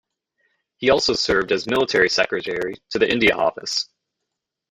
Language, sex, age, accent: English, male, 19-29, United States English